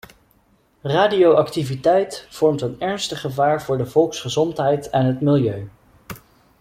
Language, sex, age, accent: Dutch, male, 19-29, Nederlands Nederlands